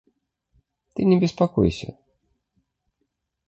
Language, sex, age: Russian, male, 30-39